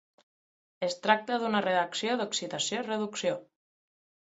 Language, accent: Catalan, Tortosí; Ebrenc